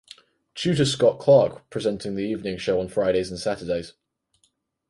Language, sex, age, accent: English, male, under 19, England English